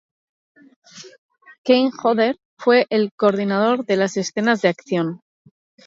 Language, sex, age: Spanish, female, 40-49